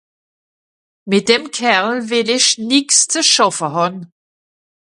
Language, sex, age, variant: Swiss German, female, 60-69, Nordniederàlemmànisch (Rishoffe, Zàwere, Bùsswìller, Hawenau, Brüemt, Stroossbùri, Molse, Dàmbàch, Schlettstàtt, Pfàlzbùri usw.)